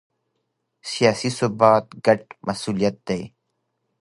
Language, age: Pashto, 30-39